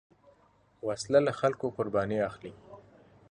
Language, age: Pashto, 30-39